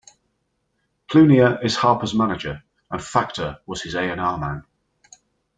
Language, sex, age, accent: English, male, 40-49, England English